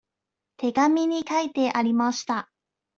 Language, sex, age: Japanese, female, 19-29